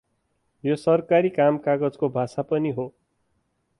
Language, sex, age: Nepali, male, 30-39